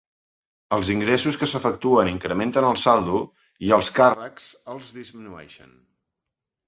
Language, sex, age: Catalan, male, 50-59